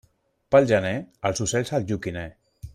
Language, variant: Catalan, Central